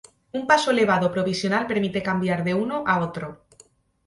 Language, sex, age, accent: Spanish, female, 19-29, España: Centro-Sur peninsular (Madrid, Toledo, Castilla-La Mancha)